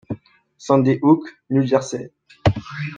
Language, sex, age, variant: French, male, 19-29, Français de métropole